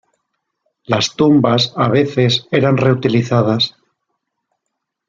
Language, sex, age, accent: Spanish, male, 40-49, España: Norte peninsular (Asturias, Castilla y León, Cantabria, País Vasco, Navarra, Aragón, La Rioja, Guadalajara, Cuenca)